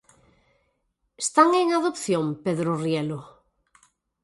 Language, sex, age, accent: Galician, female, 40-49, Atlántico (seseo e gheada)